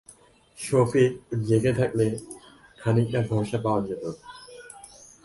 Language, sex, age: Bengali, male, 19-29